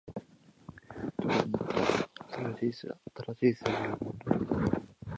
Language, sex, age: Japanese, male, under 19